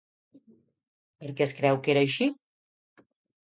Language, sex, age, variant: Catalan, female, 50-59, Central